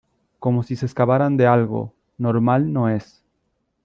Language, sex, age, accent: Spanish, male, 30-39, Chileno: Chile, Cuyo